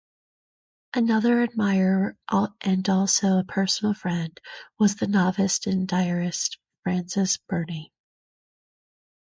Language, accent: English, United States English